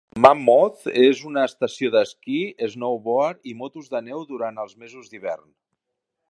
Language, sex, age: Catalan, male, 50-59